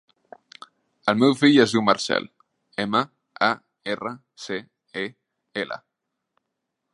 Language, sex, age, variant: Catalan, male, 19-29, Central